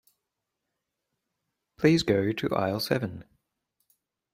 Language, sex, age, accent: English, male, 40-49, Australian English